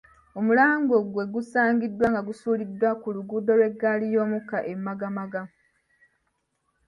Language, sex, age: Ganda, female, 19-29